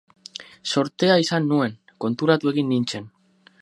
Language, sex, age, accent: Basque, male, 19-29, Mendebalekoa (Araba, Bizkaia, Gipuzkoako mendebaleko herri batzuk)